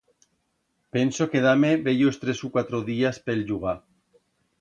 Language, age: Aragonese, 50-59